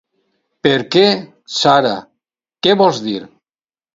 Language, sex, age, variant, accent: Catalan, male, 50-59, Valencià meridional, valencià